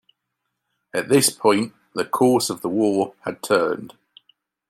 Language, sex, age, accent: English, male, 40-49, England English